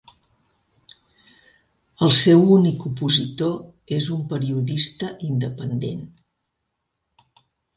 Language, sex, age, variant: Catalan, female, 60-69, Central